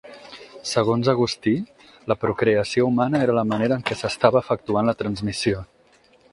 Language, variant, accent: Catalan, Central, central